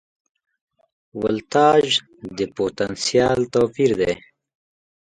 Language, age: Pashto, 19-29